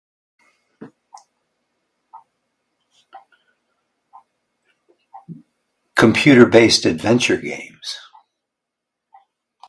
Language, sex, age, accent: English, male, 70-79, United States English